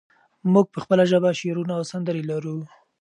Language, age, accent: Pashto, 19-29, پکتیا ولایت، احمدزی